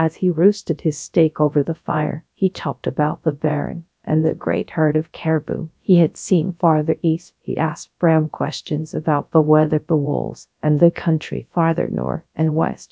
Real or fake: fake